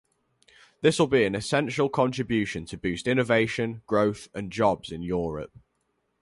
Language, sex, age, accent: English, male, 90+, England English